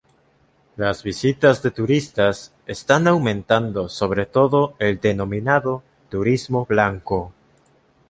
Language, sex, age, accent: Spanish, male, 19-29, México